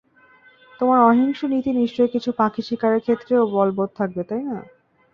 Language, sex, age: Bengali, female, 19-29